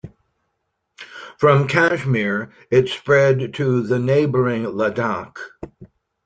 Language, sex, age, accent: English, male, 60-69, United States English